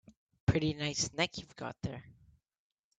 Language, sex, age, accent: English, male, under 19, Canadian English